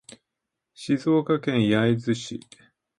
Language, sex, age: Japanese, male, 50-59